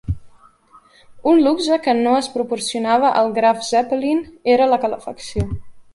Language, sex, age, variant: Catalan, female, 19-29, Central